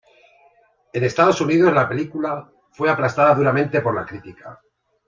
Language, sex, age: Spanish, male, 50-59